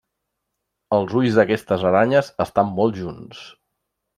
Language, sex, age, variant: Catalan, male, 40-49, Central